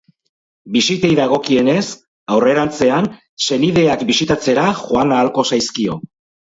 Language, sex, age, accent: Basque, male, 60-69, Mendebalekoa (Araba, Bizkaia, Gipuzkoako mendebaleko herri batzuk)